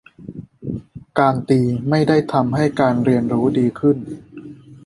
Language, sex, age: Thai, male, 30-39